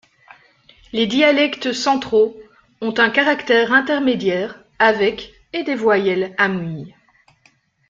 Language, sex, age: French, female, 40-49